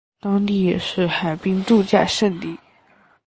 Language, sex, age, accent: Chinese, male, under 19, 出生地：江西省